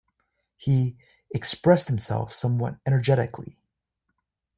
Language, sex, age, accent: English, male, 19-29, Canadian English